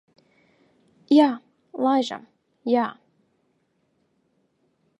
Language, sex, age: Latvian, female, 19-29